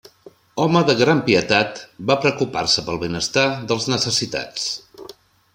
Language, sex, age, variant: Catalan, male, 40-49, Central